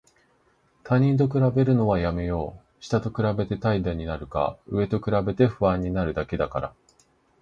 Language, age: Japanese, 19-29